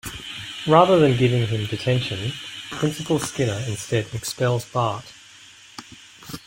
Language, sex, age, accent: English, male, 40-49, Australian English